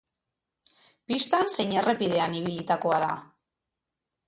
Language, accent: Basque, Mendebalekoa (Araba, Bizkaia, Gipuzkoako mendebaleko herri batzuk)